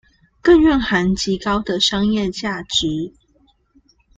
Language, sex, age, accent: Chinese, female, 19-29, 出生地：高雄市